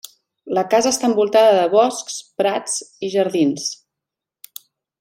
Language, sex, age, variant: Catalan, female, 30-39, Central